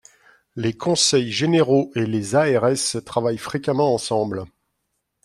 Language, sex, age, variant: French, male, 50-59, Français de métropole